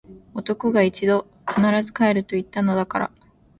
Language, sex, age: Japanese, female, 19-29